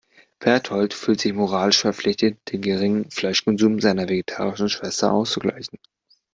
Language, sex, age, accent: German, male, under 19, Deutschland Deutsch